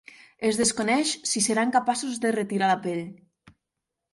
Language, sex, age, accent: Catalan, female, 19-29, central; nord-occidental